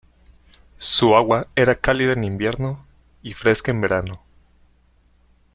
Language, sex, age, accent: Spanish, male, 19-29, México